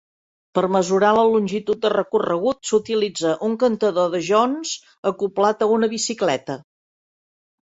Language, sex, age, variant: Catalan, female, 60-69, Central